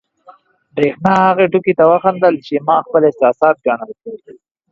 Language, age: Pashto, 19-29